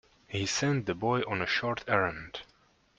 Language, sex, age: English, male, 30-39